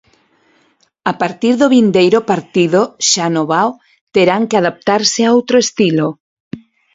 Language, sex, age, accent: Galician, female, 50-59, Normativo (estándar)